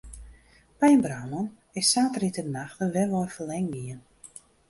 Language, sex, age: Western Frisian, female, 30-39